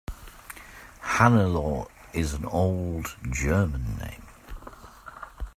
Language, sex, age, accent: English, male, 50-59, England English